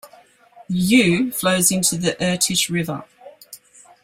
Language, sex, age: English, female, 60-69